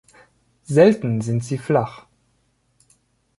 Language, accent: German, Deutschland Deutsch